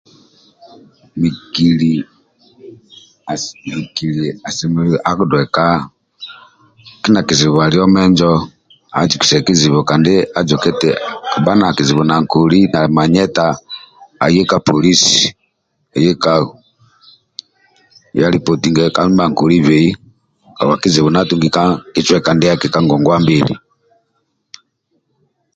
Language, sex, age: Amba (Uganda), male, 50-59